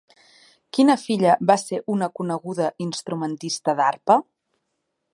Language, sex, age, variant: Catalan, female, 30-39, Central